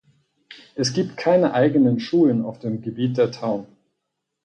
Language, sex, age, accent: German, male, 40-49, Deutschland Deutsch